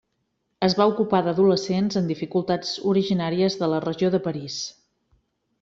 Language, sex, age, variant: Catalan, female, 40-49, Central